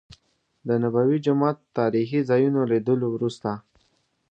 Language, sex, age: Pashto, male, under 19